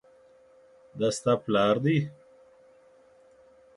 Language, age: Pashto, 30-39